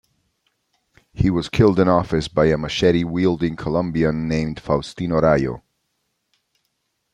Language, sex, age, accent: English, male, 30-39, United States English